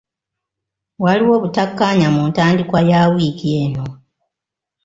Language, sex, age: Ganda, female, 60-69